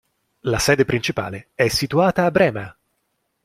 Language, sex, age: Italian, male, 19-29